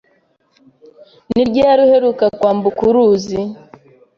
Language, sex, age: Kinyarwanda, female, 19-29